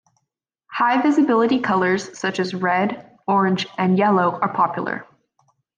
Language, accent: English, United States English